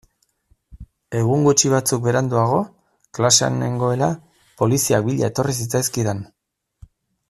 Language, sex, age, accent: Basque, male, 40-49, Erdialdekoa edo Nafarra (Gipuzkoa, Nafarroa)